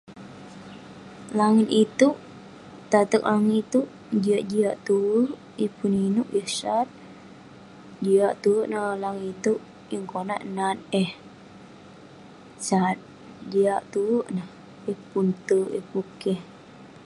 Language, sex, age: Western Penan, female, under 19